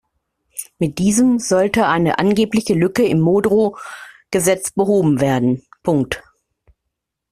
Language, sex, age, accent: German, female, 50-59, Deutschland Deutsch